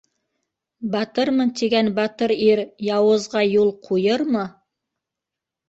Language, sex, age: Bashkir, female, 50-59